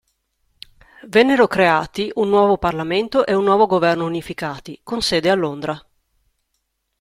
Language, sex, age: Italian, female, 30-39